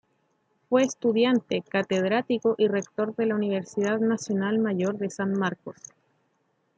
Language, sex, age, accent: Spanish, female, 30-39, Chileno: Chile, Cuyo